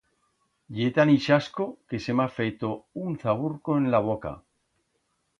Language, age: Aragonese, 50-59